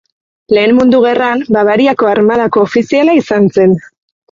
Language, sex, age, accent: Basque, female, 30-39, Mendebalekoa (Araba, Bizkaia, Gipuzkoako mendebaleko herri batzuk)